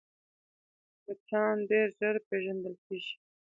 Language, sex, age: Pashto, female, 19-29